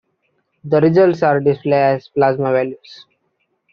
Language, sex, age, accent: English, male, 19-29, India and South Asia (India, Pakistan, Sri Lanka)